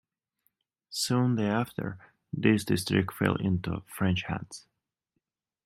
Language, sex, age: English, male, 19-29